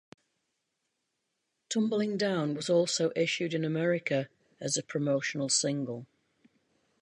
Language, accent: English, England English